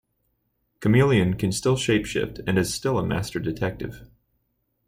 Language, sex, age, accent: English, male, 19-29, United States English